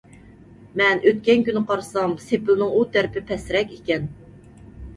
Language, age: Uyghur, 30-39